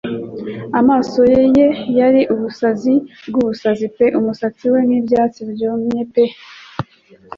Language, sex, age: Kinyarwanda, female, 19-29